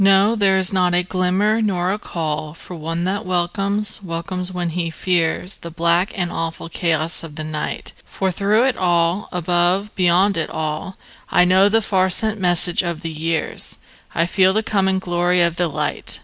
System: none